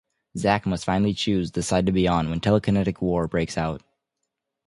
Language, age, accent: English, 19-29, United States English